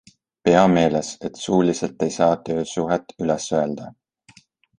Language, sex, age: Estonian, male, 19-29